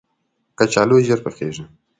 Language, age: Pashto, 19-29